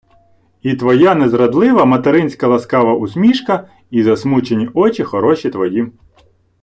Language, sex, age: Ukrainian, male, 30-39